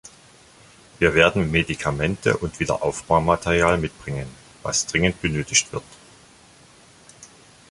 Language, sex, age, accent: German, male, 50-59, Deutschland Deutsch